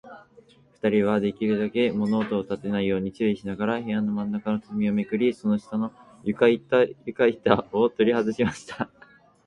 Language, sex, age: Japanese, male, 19-29